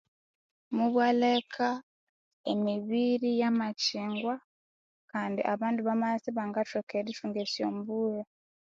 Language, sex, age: Konzo, female, 19-29